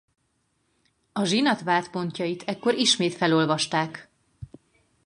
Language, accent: Hungarian, budapesti